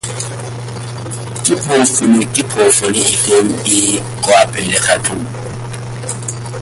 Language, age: Tswana, 19-29